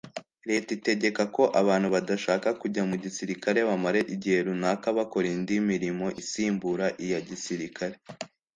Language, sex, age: Kinyarwanda, male, under 19